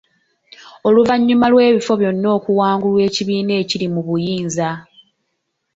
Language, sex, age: Ganda, female, 19-29